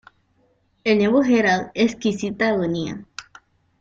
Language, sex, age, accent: Spanish, female, 19-29, América central